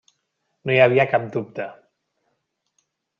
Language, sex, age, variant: Catalan, male, 30-39, Central